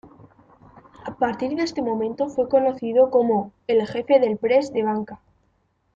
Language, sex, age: Spanish, female, under 19